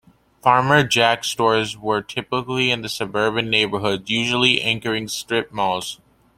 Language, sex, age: English, male, under 19